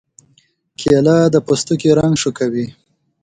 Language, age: Pashto, 19-29